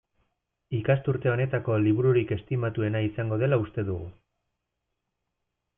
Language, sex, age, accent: Basque, male, 30-39, Erdialdekoa edo Nafarra (Gipuzkoa, Nafarroa)